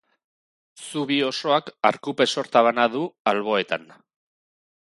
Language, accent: Basque, Erdialdekoa edo Nafarra (Gipuzkoa, Nafarroa)